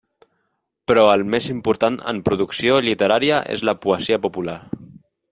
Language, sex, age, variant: Catalan, male, 30-39, Central